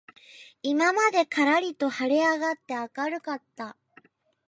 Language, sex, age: Japanese, female, 19-29